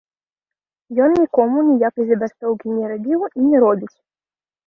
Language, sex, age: Belarusian, female, under 19